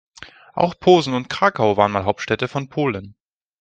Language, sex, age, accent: German, male, 30-39, Deutschland Deutsch